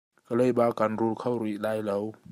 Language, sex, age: Hakha Chin, male, 30-39